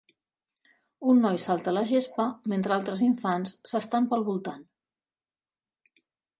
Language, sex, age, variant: Catalan, female, 40-49, Central